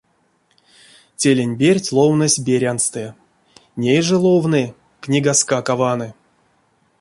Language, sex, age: Erzya, male, 30-39